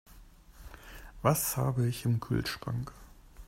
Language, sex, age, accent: German, male, 50-59, Deutschland Deutsch